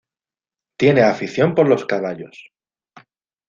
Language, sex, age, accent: Spanish, male, 40-49, España: Sur peninsular (Andalucia, Extremadura, Murcia)